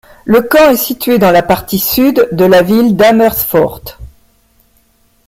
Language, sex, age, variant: French, female, 50-59, Français de métropole